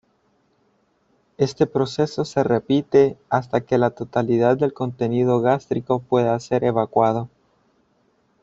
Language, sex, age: Spanish, male, 19-29